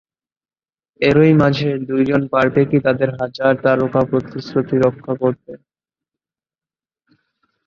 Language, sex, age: Bengali, male, 19-29